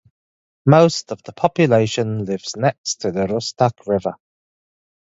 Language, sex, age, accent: English, male, 19-29, England English